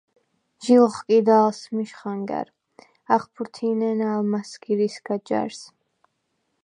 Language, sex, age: Svan, female, 19-29